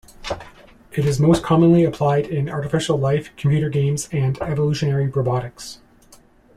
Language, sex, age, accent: English, male, 30-39, Canadian English